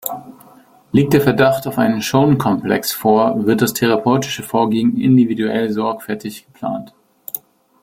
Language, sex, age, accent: German, male, 30-39, Deutschland Deutsch